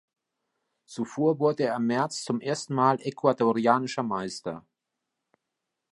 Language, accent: German, Deutschland Deutsch